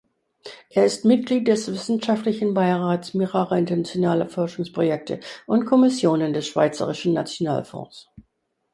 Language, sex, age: German, female, 60-69